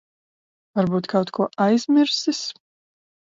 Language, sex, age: Latvian, female, 40-49